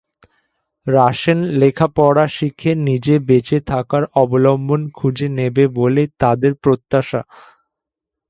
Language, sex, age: Bengali, male, 19-29